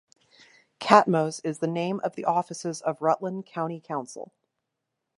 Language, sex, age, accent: English, female, 30-39, United States English